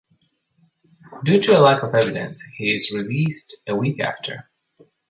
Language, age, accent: English, 30-39, Canadian English